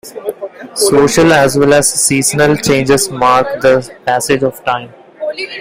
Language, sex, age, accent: English, male, 19-29, India and South Asia (India, Pakistan, Sri Lanka)